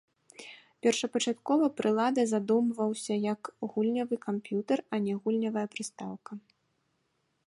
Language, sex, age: Belarusian, female, 19-29